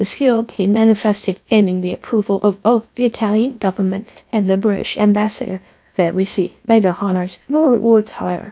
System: TTS, GlowTTS